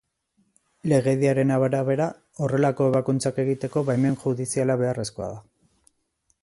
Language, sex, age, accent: Basque, male, 30-39, Erdialdekoa edo Nafarra (Gipuzkoa, Nafarroa)